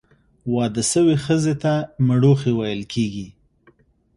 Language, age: Pashto, 30-39